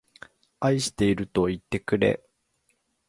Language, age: Japanese, 40-49